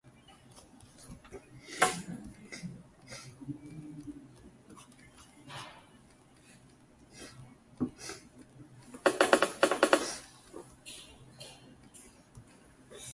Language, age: English, 30-39